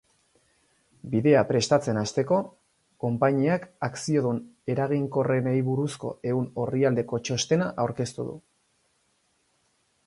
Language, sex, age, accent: Basque, male, 19-29, Erdialdekoa edo Nafarra (Gipuzkoa, Nafarroa)